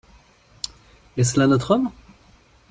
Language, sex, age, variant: French, male, 30-39, Français de métropole